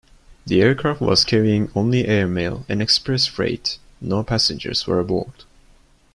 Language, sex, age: English, male, 19-29